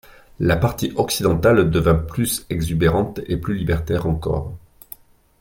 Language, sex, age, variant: French, male, 40-49, Français de métropole